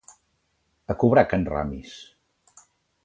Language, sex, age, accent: Catalan, male, 60-69, Oriental